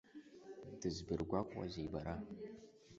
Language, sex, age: Abkhazian, male, under 19